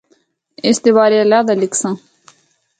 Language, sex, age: Northern Hindko, female, 19-29